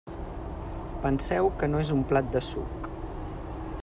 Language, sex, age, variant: Catalan, female, 50-59, Central